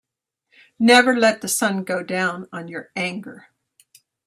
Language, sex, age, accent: English, female, 60-69, United States English